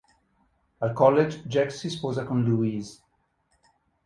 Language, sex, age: Italian, male, 50-59